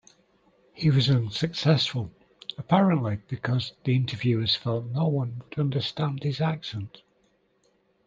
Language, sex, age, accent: English, male, 50-59, England English